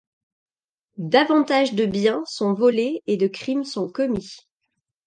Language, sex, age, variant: French, female, 40-49, Français de métropole